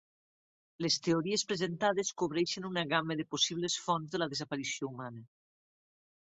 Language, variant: Catalan, Nord-Occidental